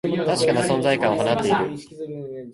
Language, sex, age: Japanese, male, under 19